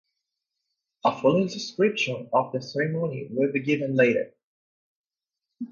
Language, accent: English, Canadian English